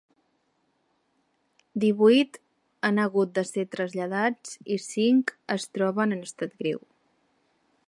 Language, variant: Catalan, Central